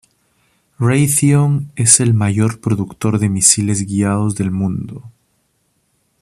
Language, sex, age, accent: Spanish, male, 30-39, Andino-Pacífico: Colombia, Perú, Ecuador, oeste de Bolivia y Venezuela andina